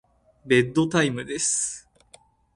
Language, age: Japanese, 19-29